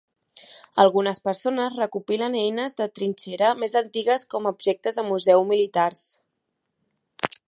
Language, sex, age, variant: Catalan, female, 19-29, Central